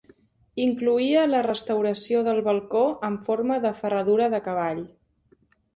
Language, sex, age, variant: Catalan, female, 19-29, Central